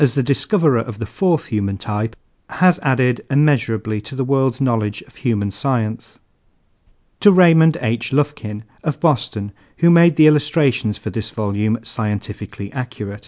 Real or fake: real